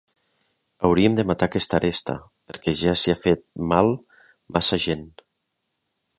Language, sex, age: Catalan, male, 40-49